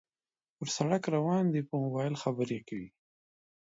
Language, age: Pashto, 19-29